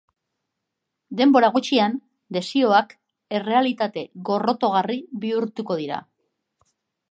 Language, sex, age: Basque, female, 50-59